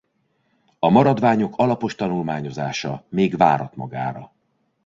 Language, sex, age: Hungarian, male, 40-49